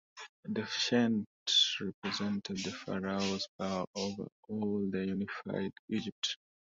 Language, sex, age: English, male, 19-29